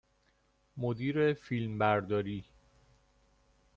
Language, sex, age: Persian, male, 30-39